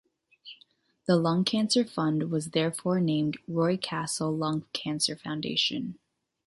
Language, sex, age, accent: English, female, 19-29, United States English